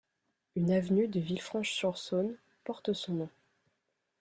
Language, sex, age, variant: French, female, under 19, Français de métropole